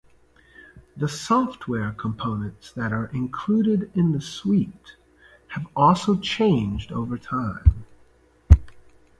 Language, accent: English, United States English